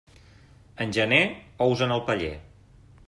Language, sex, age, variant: Catalan, male, 40-49, Central